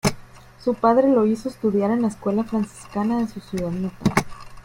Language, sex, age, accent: Spanish, female, 19-29, México